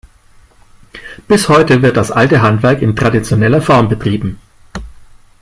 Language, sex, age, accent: German, male, 40-49, Deutschland Deutsch